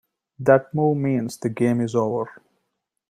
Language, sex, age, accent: English, male, 30-39, India and South Asia (India, Pakistan, Sri Lanka)